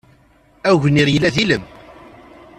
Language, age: Kabyle, 40-49